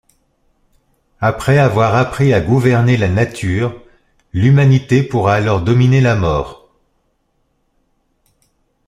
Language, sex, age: French, male, 40-49